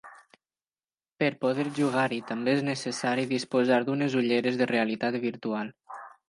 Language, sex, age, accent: Catalan, male, 19-29, valencià